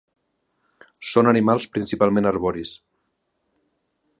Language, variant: Catalan, Central